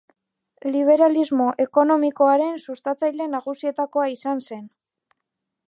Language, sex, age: Basque, female, 19-29